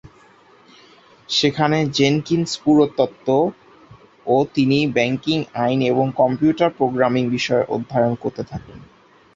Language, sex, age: Bengali, male, under 19